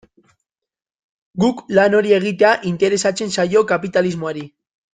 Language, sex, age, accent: Basque, male, 19-29, Mendebalekoa (Araba, Bizkaia, Gipuzkoako mendebaleko herri batzuk)